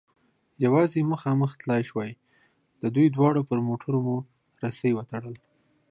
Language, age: Pashto, 19-29